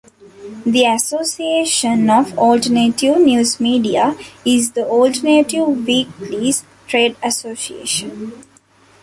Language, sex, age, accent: English, female, 19-29, India and South Asia (India, Pakistan, Sri Lanka)